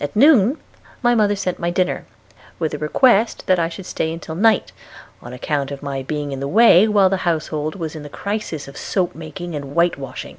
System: none